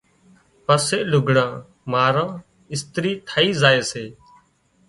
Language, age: Wadiyara Koli, 30-39